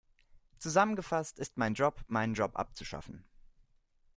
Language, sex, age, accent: German, male, 19-29, Deutschland Deutsch